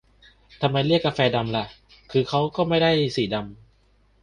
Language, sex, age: Thai, male, 19-29